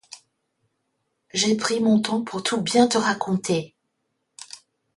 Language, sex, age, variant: French, female, 50-59, Français de métropole